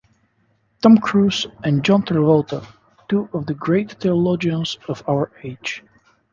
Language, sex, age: English, male, 19-29